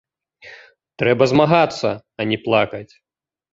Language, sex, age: Belarusian, male, 30-39